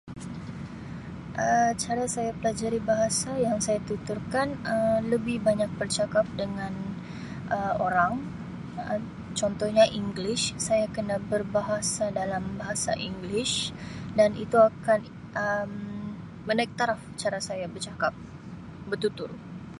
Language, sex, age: Sabah Malay, female, 19-29